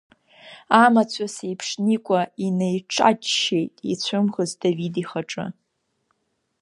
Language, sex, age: Abkhazian, female, under 19